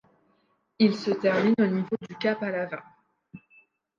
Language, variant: French, Français de métropole